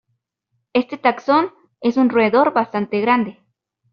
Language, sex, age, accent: Spanish, female, under 19, América central